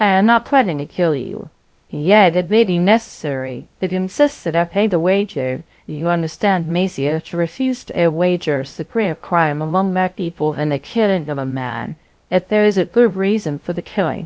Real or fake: fake